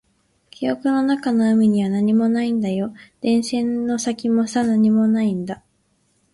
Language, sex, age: Japanese, female, 19-29